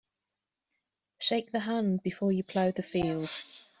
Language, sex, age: English, female, 30-39